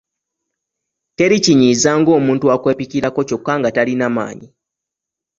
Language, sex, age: Ganda, male, 19-29